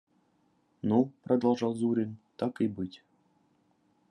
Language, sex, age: Russian, male, 19-29